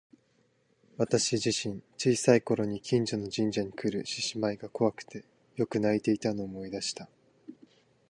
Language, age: Japanese, 19-29